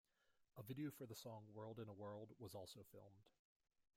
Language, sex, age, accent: English, male, 30-39, United States English